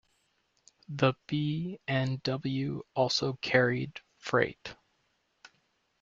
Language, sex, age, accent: English, male, 19-29, Canadian English